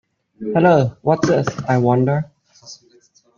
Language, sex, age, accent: English, male, 19-29, United States English